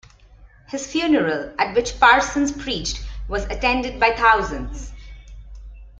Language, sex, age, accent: English, female, 40-49, India and South Asia (India, Pakistan, Sri Lanka)